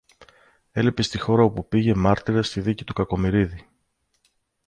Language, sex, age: Greek, male, 30-39